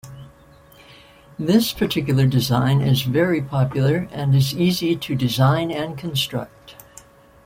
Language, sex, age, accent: English, female, 60-69, United States English